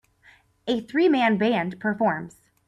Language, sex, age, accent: English, female, 30-39, United States English